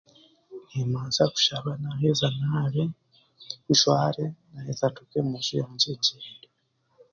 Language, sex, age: Chiga, male, 30-39